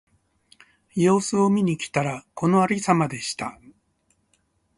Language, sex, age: Japanese, male, 60-69